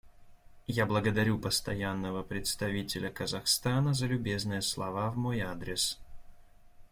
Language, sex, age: Russian, male, 30-39